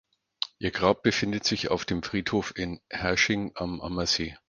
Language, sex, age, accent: German, male, 50-59, Deutschland Deutsch